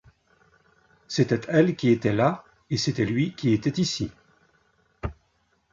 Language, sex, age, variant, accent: French, male, 60-69, Français d'Europe, Français de Belgique